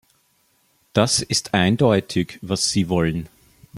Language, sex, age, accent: German, male, 19-29, Österreichisches Deutsch